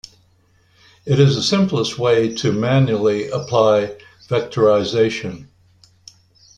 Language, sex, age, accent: English, male, 80-89, Canadian English